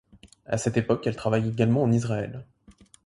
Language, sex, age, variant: French, male, 19-29, Français de métropole